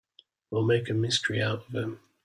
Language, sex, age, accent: English, male, 30-39, Scottish English